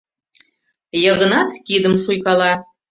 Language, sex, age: Mari, female, 40-49